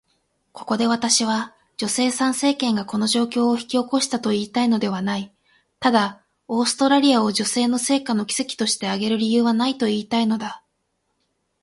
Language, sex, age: Japanese, female, 19-29